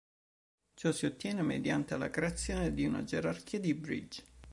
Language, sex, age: Italian, male, 30-39